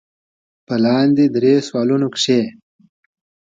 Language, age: Pashto, 19-29